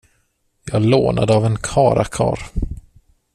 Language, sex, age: Swedish, male, 30-39